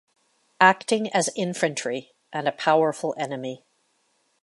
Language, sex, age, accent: English, female, 50-59, United States English